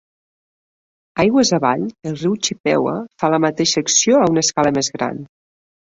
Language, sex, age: Catalan, female, 30-39